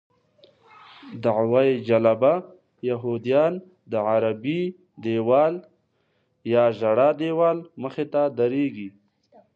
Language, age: Pashto, 19-29